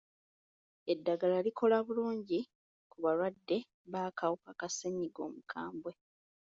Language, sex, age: Ganda, female, 30-39